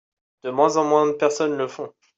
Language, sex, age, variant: French, male, 19-29, Français de métropole